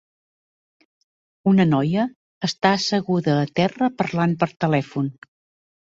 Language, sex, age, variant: Catalan, female, 60-69, Central